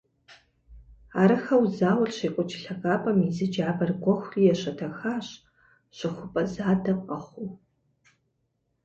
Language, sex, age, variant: Kabardian, female, 40-49, Адыгэбзэ (Къэбэрдей, Кирил, Урысей)